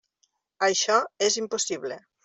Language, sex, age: Catalan, female, 50-59